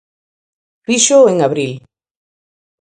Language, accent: Galician, Normativo (estándar)